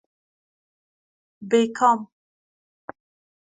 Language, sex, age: Persian, female, 19-29